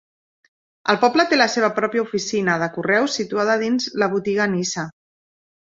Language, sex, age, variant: Catalan, female, 40-49, Central